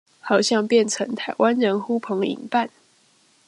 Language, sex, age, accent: Chinese, female, 19-29, 出生地：臺北市